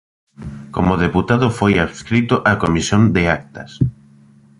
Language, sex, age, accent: Galician, male, 19-29, Normativo (estándar)